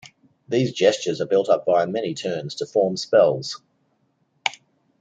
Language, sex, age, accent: English, male, 30-39, Australian English